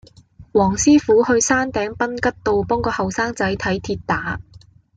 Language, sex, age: Cantonese, female, 19-29